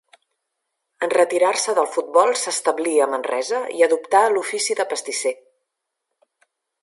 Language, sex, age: Catalan, female, 40-49